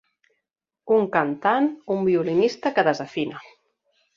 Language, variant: Catalan, Central